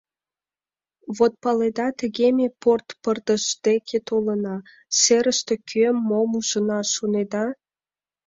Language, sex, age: Mari, female, 19-29